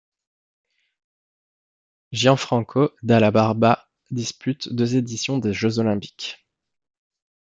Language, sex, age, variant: French, male, 30-39, Français de métropole